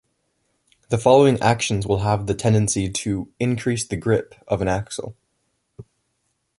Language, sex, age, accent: English, male, under 19, United States English